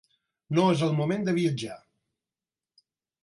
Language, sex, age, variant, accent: Catalan, male, 60-69, Balear, balear